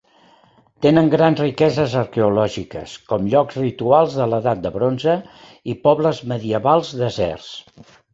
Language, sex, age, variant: Catalan, male, 70-79, Central